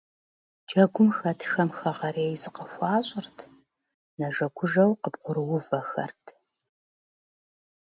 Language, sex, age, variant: Kabardian, female, 50-59, Адыгэбзэ (Къэбэрдей, Кирил, псоми зэдай)